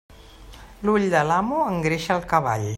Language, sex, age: Catalan, female, 60-69